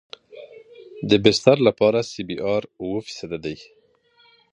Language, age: Pashto, 30-39